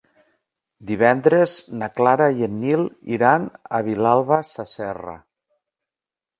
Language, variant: Catalan, Septentrional